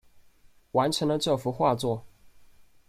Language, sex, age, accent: Chinese, male, 19-29, 出生地：四川省